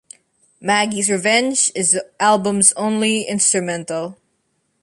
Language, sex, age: English, female, 19-29